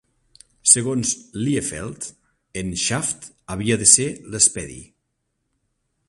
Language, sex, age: Catalan, male, 40-49